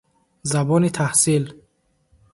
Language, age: Tajik, 19-29